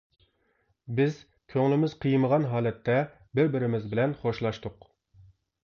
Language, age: Uyghur, 30-39